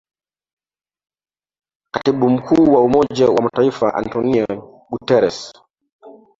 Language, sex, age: Swahili, male, 30-39